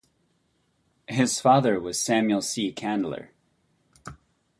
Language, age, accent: English, 30-39, United States English